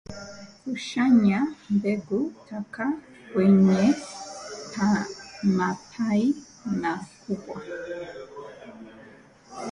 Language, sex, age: English, female, 30-39